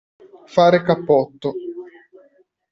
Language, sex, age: Italian, male, 30-39